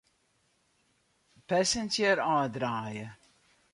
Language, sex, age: Western Frisian, female, 60-69